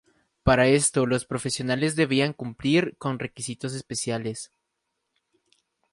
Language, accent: Spanish, México